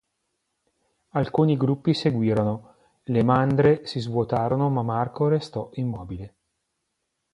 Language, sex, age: Italian, male, 50-59